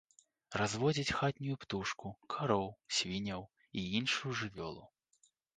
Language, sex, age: Belarusian, male, 19-29